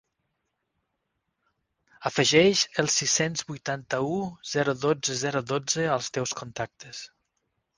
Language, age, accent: Catalan, 50-59, Tortosí